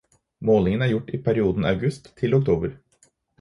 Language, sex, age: Norwegian Bokmål, male, 30-39